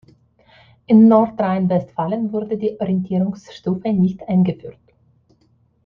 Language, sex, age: German, female, 19-29